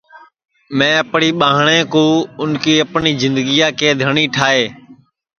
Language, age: Sansi, 19-29